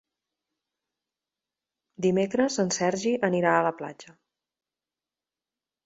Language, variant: Catalan, Septentrional